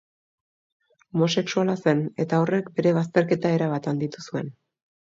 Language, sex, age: Basque, female, 30-39